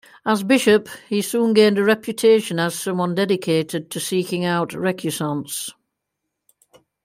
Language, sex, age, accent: English, female, 60-69, England English